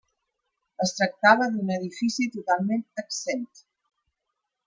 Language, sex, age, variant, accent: Catalan, female, 50-59, Nord-Occidental, Empordanès